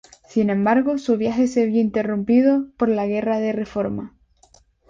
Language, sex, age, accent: Spanish, female, 19-29, España: Islas Canarias